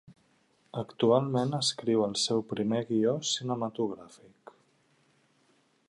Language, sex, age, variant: Catalan, male, 40-49, Central